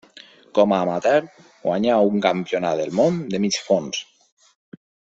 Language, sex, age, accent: Catalan, male, 30-39, valencià